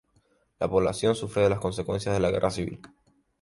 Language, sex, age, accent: Spanish, male, 19-29, España: Islas Canarias